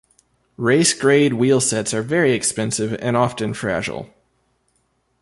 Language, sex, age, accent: English, male, 19-29, United States English